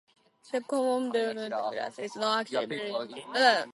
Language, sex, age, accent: English, female, under 19, United States English